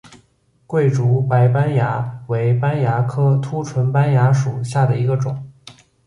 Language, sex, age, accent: Chinese, male, 19-29, 出生地：北京市